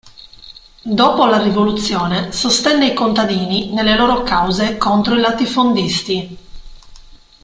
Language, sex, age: Italian, female, 40-49